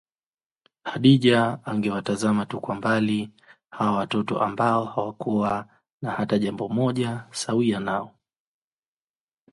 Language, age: Swahili, 30-39